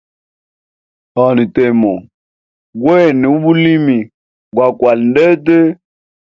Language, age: Hemba, 30-39